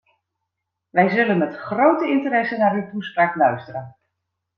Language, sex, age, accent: Dutch, female, 40-49, Nederlands Nederlands